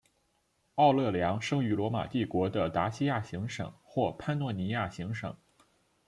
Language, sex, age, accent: Chinese, male, 19-29, 出生地：山东省